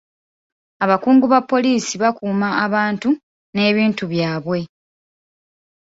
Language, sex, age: Ganda, female, 19-29